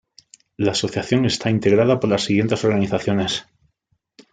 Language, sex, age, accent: Spanish, male, 30-39, España: Sur peninsular (Andalucia, Extremadura, Murcia)